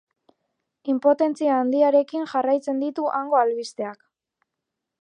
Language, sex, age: Basque, female, 19-29